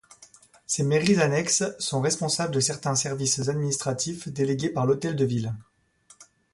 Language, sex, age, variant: French, male, 40-49, Français de métropole